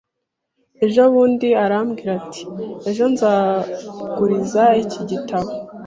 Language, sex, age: Kinyarwanda, female, 19-29